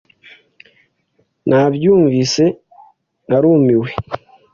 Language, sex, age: Kinyarwanda, male, 19-29